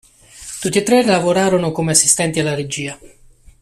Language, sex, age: Italian, male, 30-39